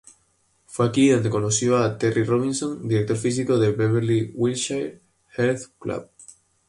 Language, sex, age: Spanish, male, 19-29